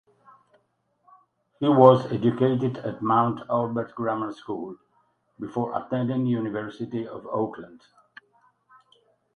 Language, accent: English, United States English